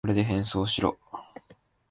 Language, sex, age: Japanese, male, 19-29